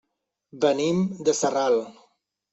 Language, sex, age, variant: Catalan, male, 30-39, Central